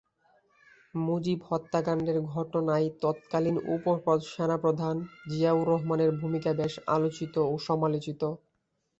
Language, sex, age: Bengali, male, under 19